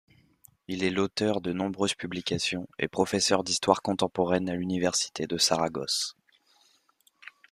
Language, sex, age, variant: French, male, under 19, Français de métropole